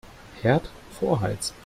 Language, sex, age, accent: German, male, 30-39, Deutschland Deutsch